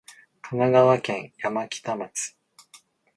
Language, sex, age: Japanese, male, 19-29